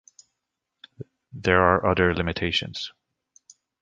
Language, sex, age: English, male, 40-49